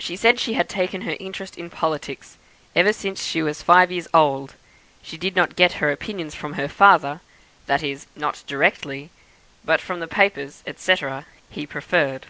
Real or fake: real